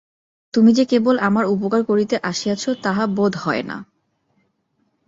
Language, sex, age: Bengali, female, 19-29